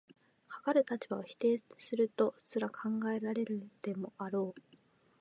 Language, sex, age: Japanese, female, 19-29